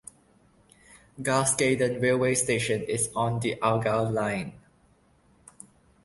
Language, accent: English, Malaysian English